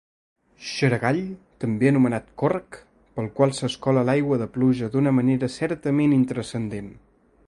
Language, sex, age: Catalan, male, 19-29